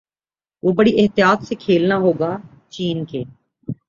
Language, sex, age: Urdu, male, 19-29